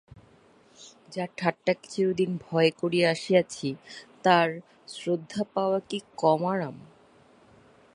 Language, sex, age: Bengali, female, 30-39